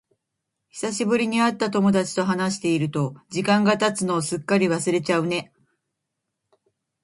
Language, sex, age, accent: Japanese, female, 50-59, 標準語; 東京